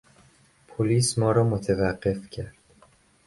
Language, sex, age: Persian, male, under 19